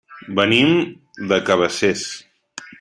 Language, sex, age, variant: Catalan, male, 30-39, Central